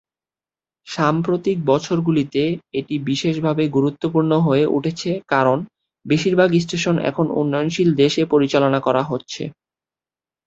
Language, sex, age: Bengali, male, 19-29